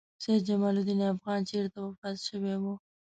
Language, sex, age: Pashto, female, 19-29